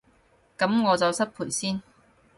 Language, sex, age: Cantonese, female, 19-29